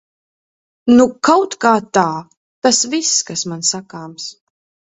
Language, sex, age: Latvian, female, 30-39